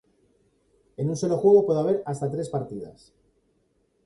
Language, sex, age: Spanish, male, 40-49